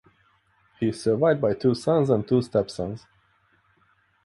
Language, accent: English, United States English